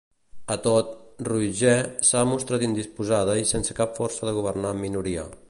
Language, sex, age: Catalan, male, 40-49